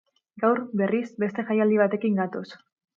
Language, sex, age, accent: Basque, female, 19-29, Mendebalekoa (Araba, Bizkaia, Gipuzkoako mendebaleko herri batzuk)